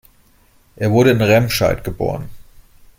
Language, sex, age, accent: German, male, 30-39, Deutschland Deutsch